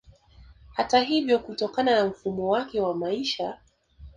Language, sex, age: Swahili, female, 19-29